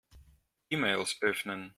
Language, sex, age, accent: German, male, 40-49, Russisch Deutsch